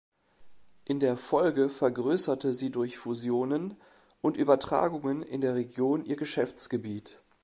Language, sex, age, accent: German, male, 40-49, Deutschland Deutsch